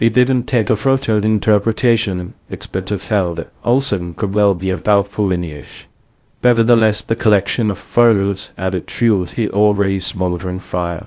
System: TTS, VITS